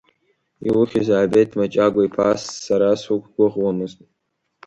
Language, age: Abkhazian, under 19